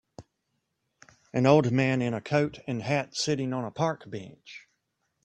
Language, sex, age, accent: English, male, 40-49, United States English